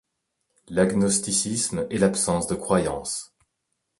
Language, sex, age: French, male, 30-39